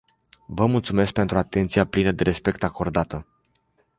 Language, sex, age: Romanian, male, 19-29